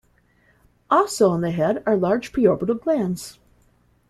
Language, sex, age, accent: English, female, 50-59, United States English